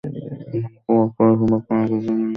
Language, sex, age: Bengali, male, under 19